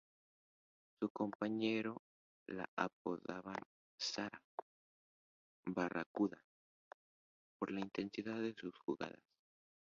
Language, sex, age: Spanish, male, 19-29